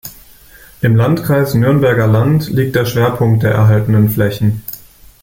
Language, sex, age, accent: German, male, 30-39, Deutschland Deutsch